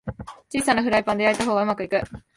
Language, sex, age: Japanese, female, 19-29